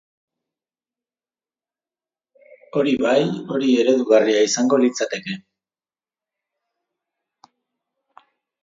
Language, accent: Basque, Mendebalekoa (Araba, Bizkaia, Gipuzkoako mendebaleko herri batzuk)